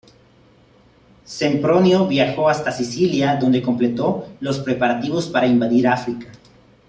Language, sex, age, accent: Spanish, male, 30-39, México